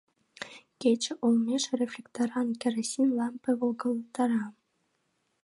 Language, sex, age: Mari, female, 19-29